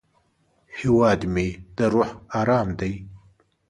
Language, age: Pashto, 30-39